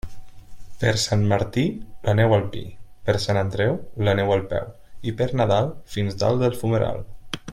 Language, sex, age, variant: Catalan, male, 19-29, Nord-Occidental